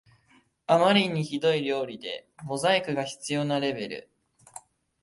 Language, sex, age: Japanese, male, 19-29